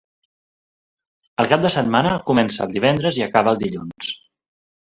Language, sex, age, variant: Catalan, male, 19-29, Central